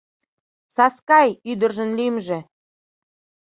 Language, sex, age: Mari, female, 30-39